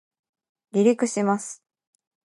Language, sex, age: Japanese, female, 19-29